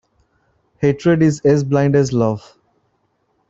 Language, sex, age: English, male, 30-39